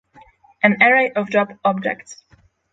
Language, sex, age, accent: English, female, 19-29, Slavic; polish